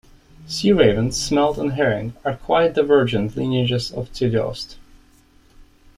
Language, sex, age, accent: English, male, 30-39, Canadian English